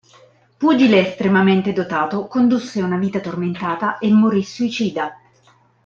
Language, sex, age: Italian, female, 30-39